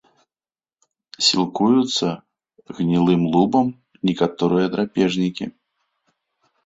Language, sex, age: Belarusian, male, 30-39